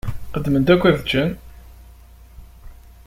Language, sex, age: Kabyle, male, 19-29